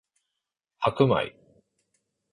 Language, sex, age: Japanese, male, 40-49